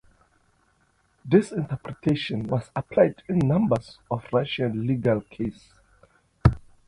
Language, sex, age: English, male, 19-29